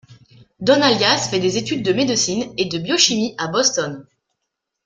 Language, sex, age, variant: French, female, 19-29, Français de métropole